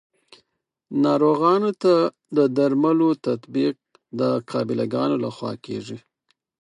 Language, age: Pashto, 30-39